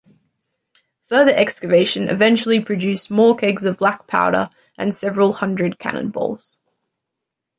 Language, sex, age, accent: English, female, 19-29, Australian English